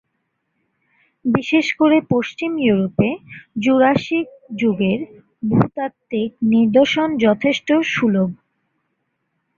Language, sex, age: Bengali, female, 19-29